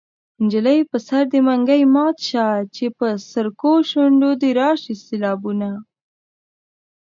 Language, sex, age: Pashto, female, under 19